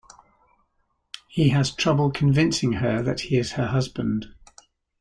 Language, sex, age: English, male, 60-69